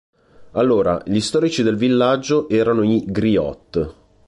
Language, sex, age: Italian, male, 30-39